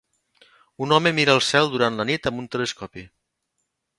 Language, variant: Catalan, Nord-Occidental